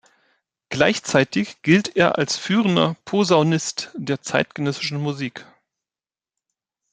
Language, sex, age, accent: German, male, 40-49, Deutschland Deutsch